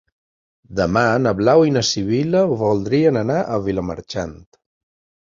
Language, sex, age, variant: Catalan, male, 40-49, Balear